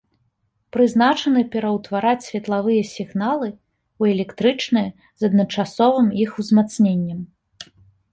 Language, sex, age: Belarusian, female, 30-39